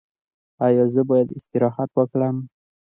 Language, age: Pashto, 19-29